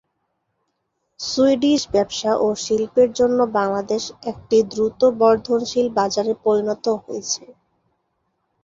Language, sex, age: Bengali, female, 19-29